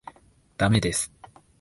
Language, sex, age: Japanese, male, 19-29